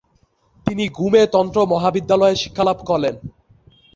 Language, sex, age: Bengali, male, 19-29